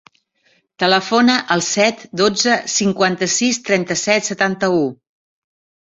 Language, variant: Catalan, Central